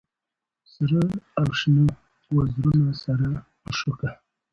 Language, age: Pashto, 19-29